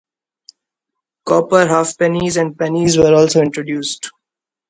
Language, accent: English, India and South Asia (India, Pakistan, Sri Lanka)